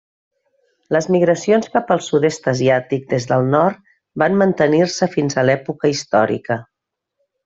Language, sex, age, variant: Catalan, female, 40-49, Central